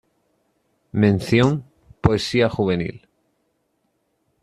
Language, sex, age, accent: Spanish, male, 19-29, España: Sur peninsular (Andalucia, Extremadura, Murcia)